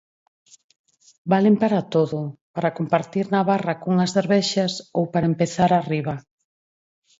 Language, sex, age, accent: Galician, female, 50-59, Normativo (estándar)